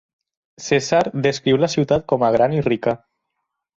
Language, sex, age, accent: Catalan, male, under 19, valencià